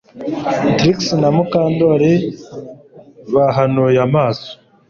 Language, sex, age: Kinyarwanda, male, 19-29